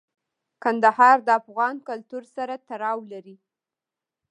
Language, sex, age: Pashto, female, 19-29